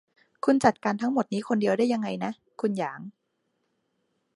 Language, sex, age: Thai, female, 30-39